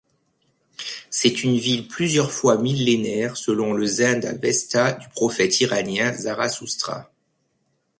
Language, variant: French, Français de métropole